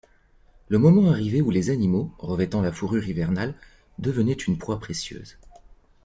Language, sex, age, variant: French, male, 30-39, Français de métropole